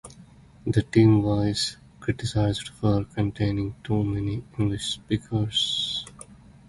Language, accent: English, India and South Asia (India, Pakistan, Sri Lanka)